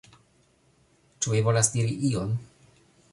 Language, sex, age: Esperanto, male, 40-49